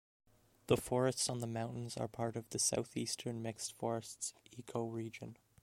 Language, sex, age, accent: English, male, under 19, Canadian English